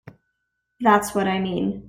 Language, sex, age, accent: English, female, under 19, Canadian English